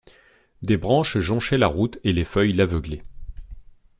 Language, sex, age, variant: French, male, 40-49, Français de métropole